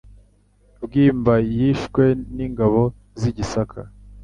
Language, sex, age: Kinyarwanda, male, 19-29